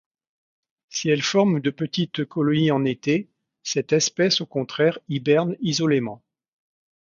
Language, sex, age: French, male, 60-69